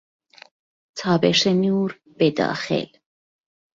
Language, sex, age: Persian, female, 19-29